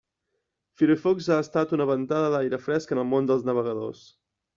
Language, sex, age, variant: Catalan, male, 19-29, Central